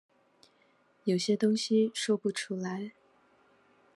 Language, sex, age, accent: Chinese, female, 40-49, 出生地：臺北市